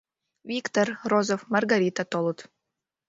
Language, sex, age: Mari, female, 19-29